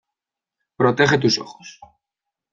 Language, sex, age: Spanish, male, 19-29